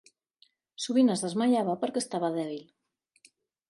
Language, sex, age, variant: Catalan, female, 40-49, Central